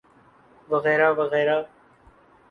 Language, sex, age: Urdu, male, 19-29